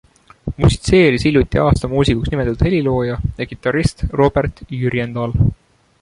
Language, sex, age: Estonian, male, 19-29